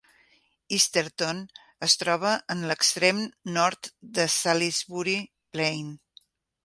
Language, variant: Catalan, Central